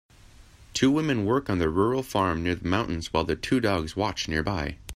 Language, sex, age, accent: English, male, 19-29, United States English